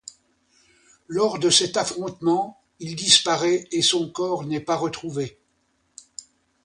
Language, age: French, 70-79